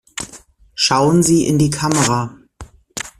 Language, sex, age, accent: German, female, 40-49, Deutschland Deutsch